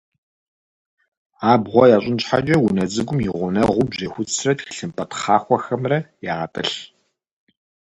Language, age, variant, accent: Kabardian, 40-49, Адыгэбзэ (Къэбэрдей, Кирил, псоми зэдай), Джылэхъстэней (Gilahsteney)